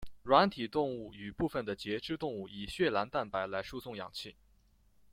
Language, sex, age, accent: Chinese, male, under 19, 出生地：湖北省